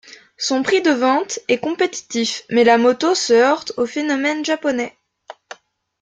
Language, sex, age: French, female, 19-29